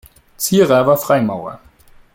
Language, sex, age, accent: German, male, 19-29, Deutschland Deutsch